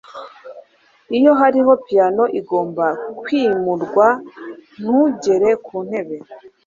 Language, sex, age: Kinyarwanda, female, 40-49